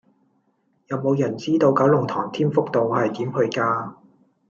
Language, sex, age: Cantonese, male, 40-49